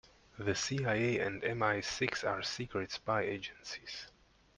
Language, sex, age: English, male, 30-39